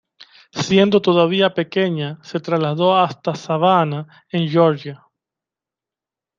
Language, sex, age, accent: Spanish, male, 30-39, Caribe: Cuba, Venezuela, Puerto Rico, República Dominicana, Panamá, Colombia caribeña, México caribeño, Costa del golfo de México